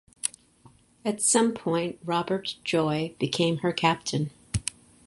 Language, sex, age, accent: English, female, 60-69, United States English